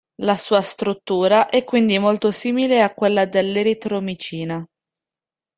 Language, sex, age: Italian, female, 19-29